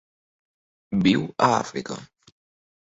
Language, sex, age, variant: Catalan, male, under 19, Septentrional